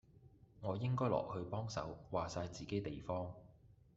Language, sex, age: Cantonese, male, 19-29